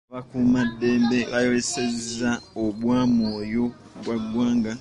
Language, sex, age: Ganda, male, 19-29